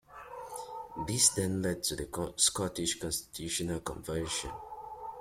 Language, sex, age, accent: English, male, 19-29, England English